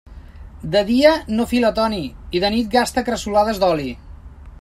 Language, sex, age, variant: Catalan, male, 40-49, Central